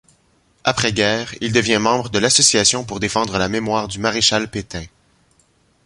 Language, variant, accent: French, Français d'Amérique du Nord, Français du Canada